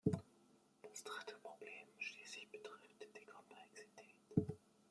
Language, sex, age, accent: German, male, 30-39, Deutschland Deutsch